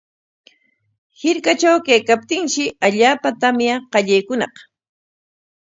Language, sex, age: Corongo Ancash Quechua, female, 50-59